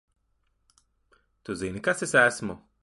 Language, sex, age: Latvian, male, 30-39